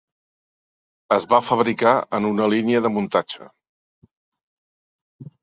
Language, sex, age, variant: Catalan, male, 60-69, Central